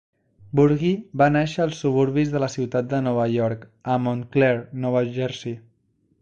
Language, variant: Catalan, Central